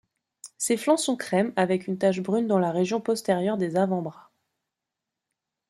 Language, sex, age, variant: French, female, 30-39, Français de métropole